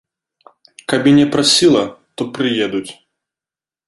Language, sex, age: Belarusian, male, 19-29